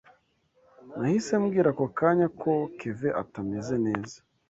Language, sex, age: Kinyarwanda, male, 19-29